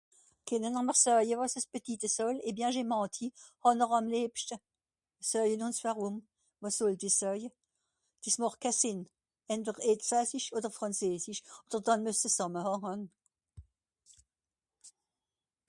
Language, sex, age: Swiss German, female, 60-69